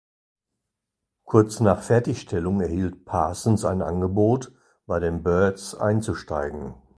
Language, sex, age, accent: German, male, 60-69, Deutschland Deutsch